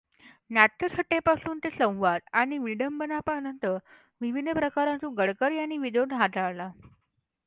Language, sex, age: Marathi, female, under 19